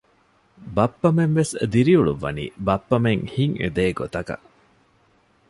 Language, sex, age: Divehi, male, 30-39